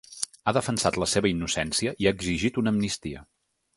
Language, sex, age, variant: Catalan, male, 30-39, Nord-Occidental